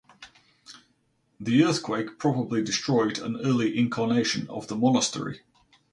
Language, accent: English, England English